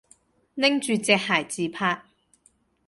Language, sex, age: Cantonese, female, 30-39